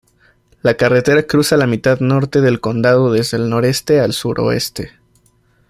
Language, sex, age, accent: Spanish, male, 19-29, México